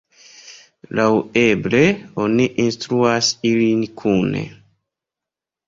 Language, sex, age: Esperanto, male, 30-39